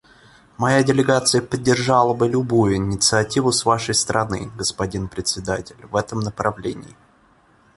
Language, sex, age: Russian, male, 19-29